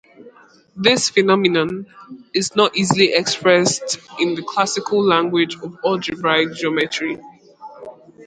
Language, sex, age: English, female, 19-29